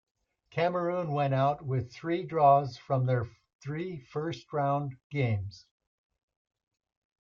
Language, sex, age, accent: English, male, 80-89, United States English